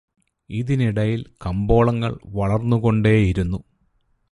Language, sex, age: Malayalam, male, 40-49